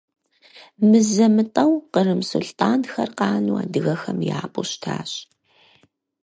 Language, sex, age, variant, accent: Kabardian, female, 30-39, Адыгэбзэ (Къэбэрдей, Кирил, псоми зэдай), Джылэхъстэней (Gilahsteney)